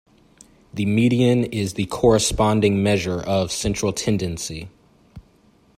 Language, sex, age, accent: English, male, 19-29, United States English